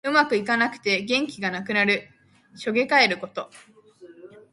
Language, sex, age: Japanese, female, under 19